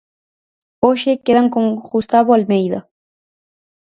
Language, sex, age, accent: Galician, female, under 19, Atlántico (seseo e gheada)